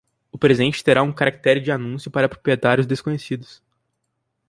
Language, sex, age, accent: Portuguese, male, 19-29, Mineiro